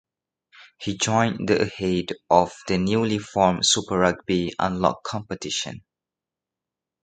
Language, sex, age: English, male, 19-29